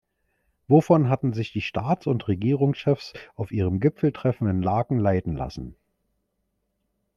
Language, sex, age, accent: German, male, 40-49, Deutschland Deutsch